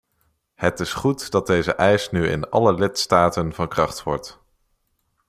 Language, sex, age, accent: Dutch, male, under 19, Nederlands Nederlands